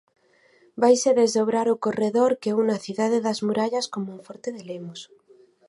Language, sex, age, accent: Galician, female, 30-39, Atlántico (seseo e gheada)